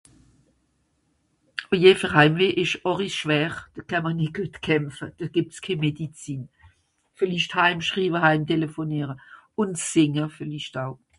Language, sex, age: Swiss German, female, 60-69